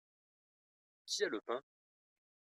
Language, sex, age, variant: French, male, 30-39, Français de métropole